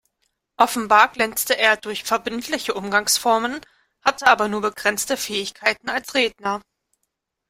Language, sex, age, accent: German, female, 19-29, Deutschland Deutsch